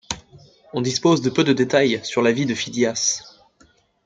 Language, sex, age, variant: French, male, 19-29, Français de métropole